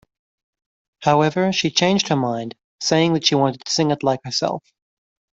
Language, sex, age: English, male, 19-29